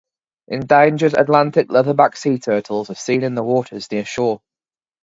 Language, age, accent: English, 19-29, England English